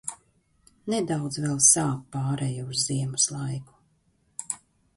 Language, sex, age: Latvian, female, 40-49